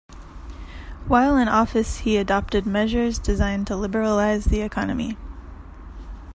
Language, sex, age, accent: English, female, 30-39, United States English